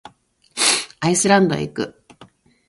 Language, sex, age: Japanese, female, 40-49